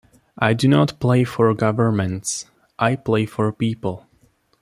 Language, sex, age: English, male, under 19